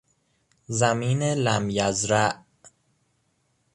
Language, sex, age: Persian, male, 19-29